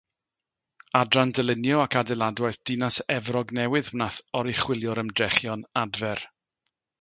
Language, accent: Welsh, Y Deyrnas Unedig Cymraeg